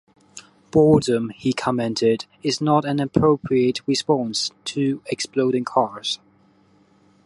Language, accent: English, Hong Kong English